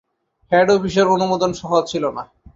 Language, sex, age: Bengali, male, 30-39